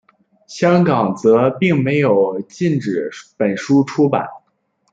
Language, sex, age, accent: Chinese, male, under 19, 出生地：黑龙江省